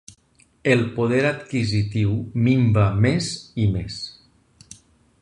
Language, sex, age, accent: Catalan, male, 40-49, valencià